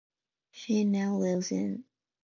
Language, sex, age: English, female, 19-29